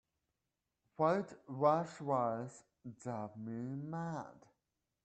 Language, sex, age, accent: English, male, 30-39, United States English